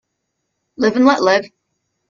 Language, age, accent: English, 19-29, England English